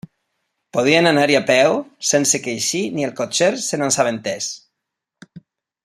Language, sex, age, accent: Catalan, male, 40-49, valencià